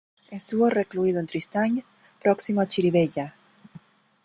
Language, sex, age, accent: Spanish, female, 30-39, América central